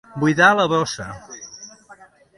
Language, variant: Catalan, Central